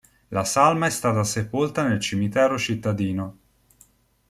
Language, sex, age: Italian, male, 19-29